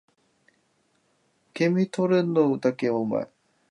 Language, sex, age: Japanese, male, 19-29